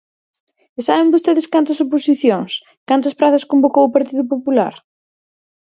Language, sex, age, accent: Galician, female, 30-39, Central (gheada)